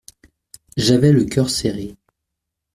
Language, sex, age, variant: French, male, 30-39, Français de métropole